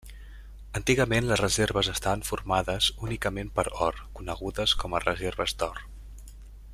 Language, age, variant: Catalan, 19-29, Central